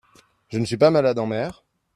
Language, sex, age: French, male, 30-39